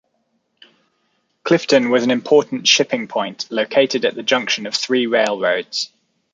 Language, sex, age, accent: English, male, 30-39, England English